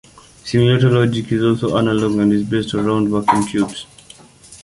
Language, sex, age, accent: English, male, 19-29, Southern African (South Africa, Zimbabwe, Namibia)